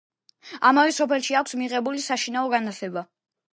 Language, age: Georgian, under 19